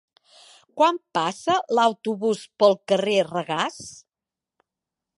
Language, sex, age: Catalan, female, 60-69